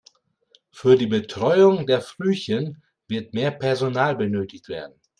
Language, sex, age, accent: German, male, 40-49, Deutschland Deutsch